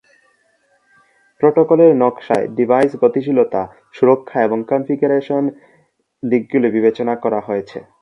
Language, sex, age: Bengali, male, under 19